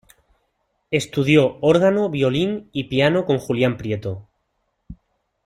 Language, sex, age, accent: Spanish, male, 30-39, España: Sur peninsular (Andalucia, Extremadura, Murcia)